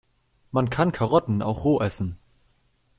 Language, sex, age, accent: German, male, 19-29, Deutschland Deutsch